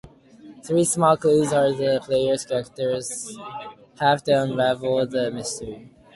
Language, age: English, under 19